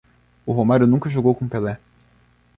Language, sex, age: Portuguese, male, 19-29